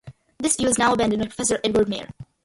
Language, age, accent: English, under 19, United States English